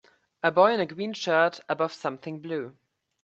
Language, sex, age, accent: English, male, 19-29, United States English